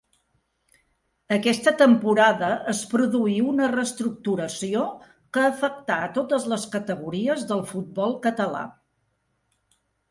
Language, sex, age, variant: Catalan, female, 60-69, Central